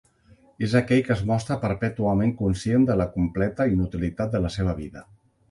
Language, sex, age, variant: Catalan, male, 50-59, Central